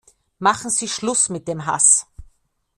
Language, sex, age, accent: German, female, 50-59, Österreichisches Deutsch